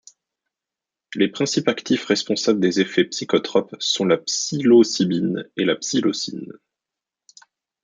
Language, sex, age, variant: French, male, 30-39, Français de métropole